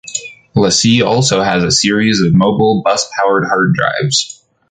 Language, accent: English, United States English